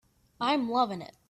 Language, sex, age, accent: English, male, under 19, United States English